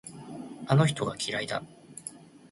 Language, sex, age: Japanese, male, 19-29